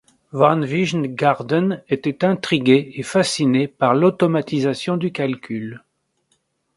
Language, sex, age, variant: French, male, 60-69, Français de métropole